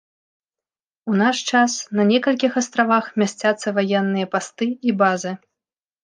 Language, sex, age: Belarusian, female, 19-29